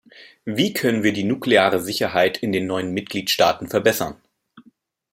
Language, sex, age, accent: German, male, 30-39, Deutschland Deutsch